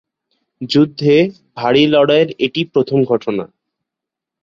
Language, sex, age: Bengali, male, under 19